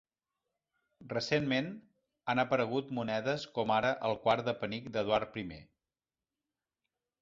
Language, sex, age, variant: Catalan, male, 40-49, Central